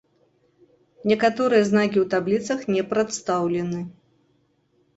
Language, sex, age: Belarusian, female, 50-59